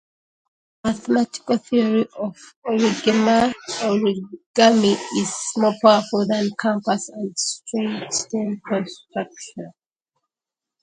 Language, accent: English, United States English